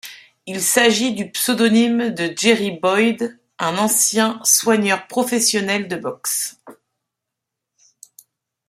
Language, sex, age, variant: French, female, 30-39, Français de métropole